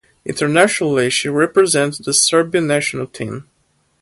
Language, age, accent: English, under 19, United States English